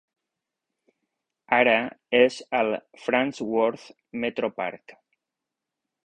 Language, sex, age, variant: Catalan, male, 50-59, Balear